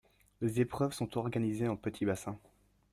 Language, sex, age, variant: French, male, under 19, Français de métropole